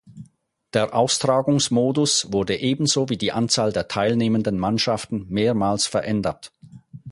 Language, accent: German, Schweizerdeutsch